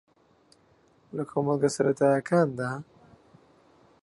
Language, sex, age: Central Kurdish, male, 19-29